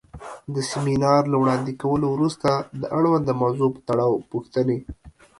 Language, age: Pashto, 19-29